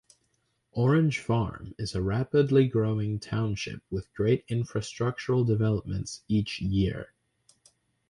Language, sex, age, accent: English, male, under 19, United States English